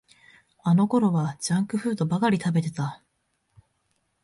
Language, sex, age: Japanese, female, 19-29